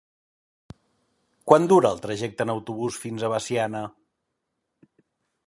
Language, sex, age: Catalan, male, 40-49